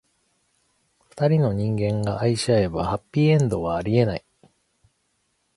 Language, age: Japanese, 40-49